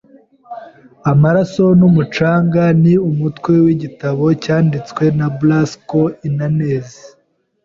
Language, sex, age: Kinyarwanda, male, 19-29